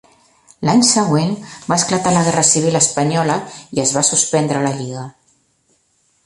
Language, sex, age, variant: Catalan, female, 50-59, Central